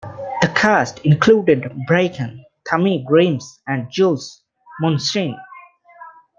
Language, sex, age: English, male, 19-29